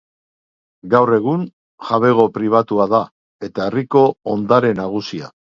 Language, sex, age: Basque, male, 60-69